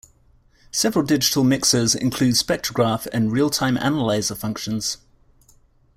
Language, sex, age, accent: English, male, 30-39, England English